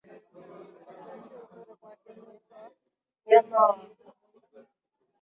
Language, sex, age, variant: Swahili, female, 19-29, Kiswahili cha Bara ya Kenya